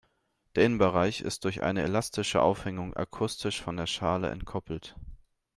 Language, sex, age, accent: German, male, 19-29, Deutschland Deutsch